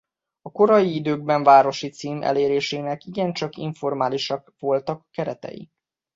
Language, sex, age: Hungarian, male, 30-39